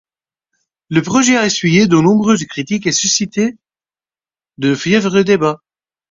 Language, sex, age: French, male, 19-29